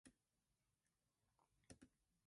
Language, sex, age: English, female, under 19